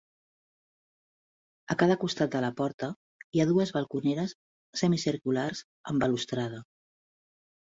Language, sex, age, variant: Catalan, female, 40-49, Central